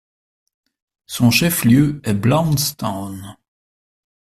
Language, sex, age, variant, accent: French, male, 50-59, Français d'Europe, Français de Belgique